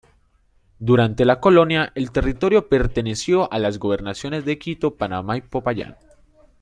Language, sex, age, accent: Spanish, male, 19-29, Caribe: Cuba, Venezuela, Puerto Rico, República Dominicana, Panamá, Colombia caribeña, México caribeño, Costa del golfo de México